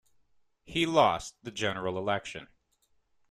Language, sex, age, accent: English, male, 19-29, Canadian English